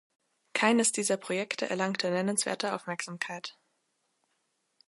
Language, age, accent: German, under 19, Deutschland Deutsch